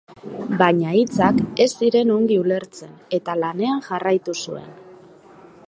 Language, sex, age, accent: Basque, female, 30-39, Mendebalekoa (Araba, Bizkaia, Gipuzkoako mendebaleko herri batzuk)